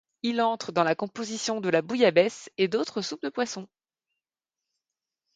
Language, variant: French, Français de métropole